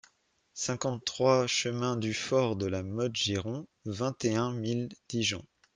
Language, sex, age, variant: French, male, 30-39, Français de métropole